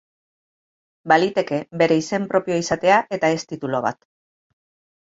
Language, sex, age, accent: Basque, female, 50-59, Mendebalekoa (Araba, Bizkaia, Gipuzkoako mendebaleko herri batzuk)